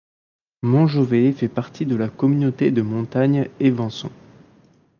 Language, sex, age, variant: French, male, 19-29, Français de métropole